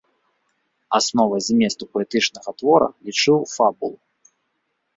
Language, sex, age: Belarusian, male, 19-29